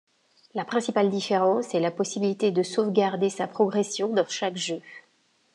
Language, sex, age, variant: French, female, 50-59, Français de métropole